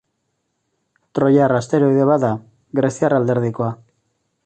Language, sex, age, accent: Basque, male, 40-49, Erdialdekoa edo Nafarra (Gipuzkoa, Nafarroa)